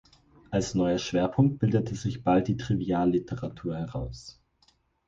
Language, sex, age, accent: German, male, 19-29, Deutschland Deutsch